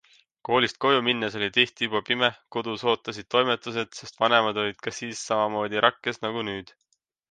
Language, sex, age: Estonian, male, 19-29